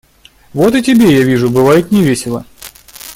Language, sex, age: Russian, male, 30-39